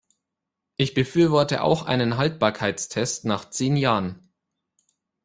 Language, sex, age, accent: German, male, 19-29, Deutschland Deutsch